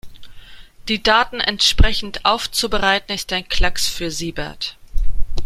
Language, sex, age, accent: German, female, 30-39, Deutschland Deutsch